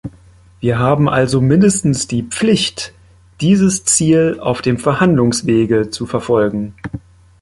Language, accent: German, Deutschland Deutsch